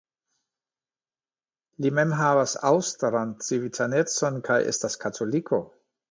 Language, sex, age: Esperanto, male, 50-59